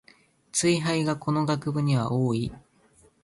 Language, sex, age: Japanese, male, 19-29